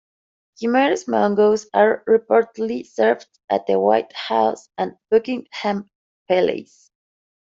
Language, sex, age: English, female, 19-29